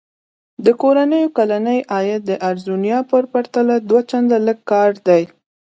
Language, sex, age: Pashto, female, 19-29